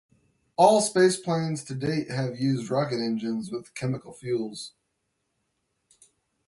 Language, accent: English, United States English